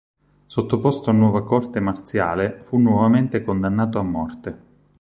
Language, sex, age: Italian, male, 19-29